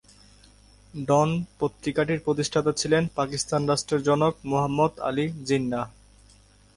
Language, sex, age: Bengali, male, 19-29